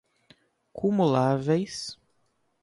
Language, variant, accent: Portuguese, Portuguese (Brasil), Nordestino